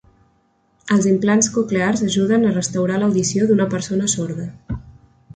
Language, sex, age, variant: Catalan, female, 19-29, Central